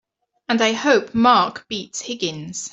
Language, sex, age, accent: English, female, 30-39, England English